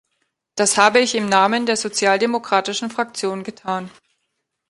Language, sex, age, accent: German, female, 40-49, Deutschland Deutsch